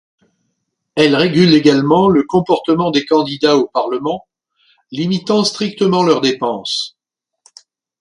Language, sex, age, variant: French, male, 50-59, Français de métropole